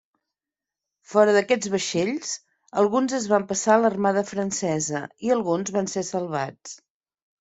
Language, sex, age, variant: Catalan, female, 50-59, Central